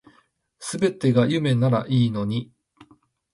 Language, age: Japanese, 50-59